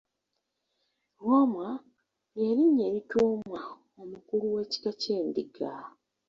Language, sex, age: Ganda, female, 19-29